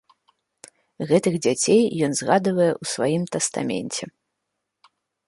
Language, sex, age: Belarusian, female, 30-39